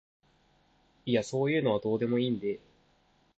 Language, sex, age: Japanese, male, 19-29